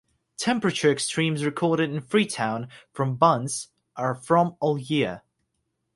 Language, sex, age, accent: English, male, under 19, United States English; England English